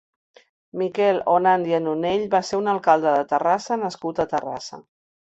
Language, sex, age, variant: Catalan, female, 50-59, Central